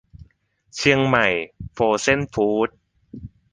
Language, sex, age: Thai, male, 19-29